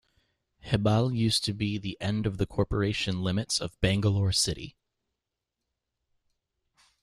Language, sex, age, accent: English, male, 30-39, United States English